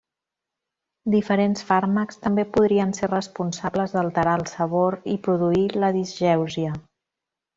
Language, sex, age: Catalan, female, 40-49